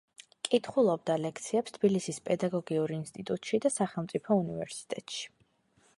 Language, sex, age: Georgian, female, 19-29